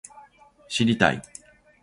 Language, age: Japanese, 40-49